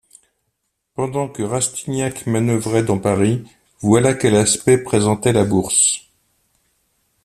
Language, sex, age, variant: French, male, 50-59, Français de métropole